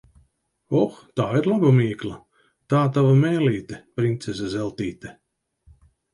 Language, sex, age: Latvian, male, 50-59